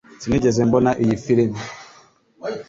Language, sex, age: Kinyarwanda, male, 40-49